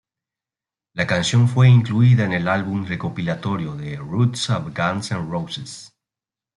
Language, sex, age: Spanish, male, 30-39